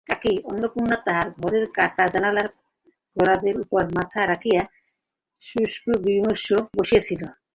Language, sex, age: Bengali, female, 50-59